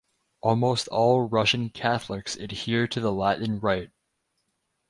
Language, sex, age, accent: English, male, 19-29, United States English